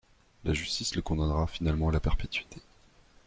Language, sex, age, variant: French, male, 19-29, Français de métropole